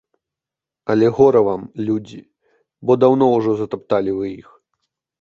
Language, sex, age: Belarusian, male, 19-29